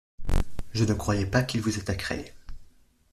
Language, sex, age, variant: French, male, 30-39, Français de métropole